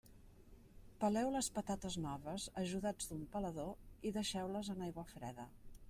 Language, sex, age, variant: Catalan, female, 50-59, Central